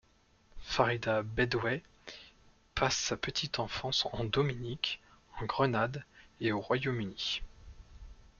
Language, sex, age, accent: French, male, 30-39, Français de l'ouest de la France